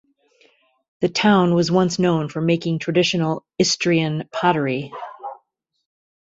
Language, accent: English, United States English